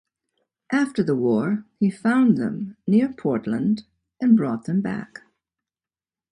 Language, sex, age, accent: English, female, 70-79, United States English